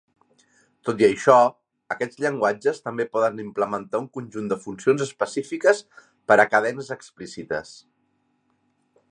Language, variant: Catalan, Central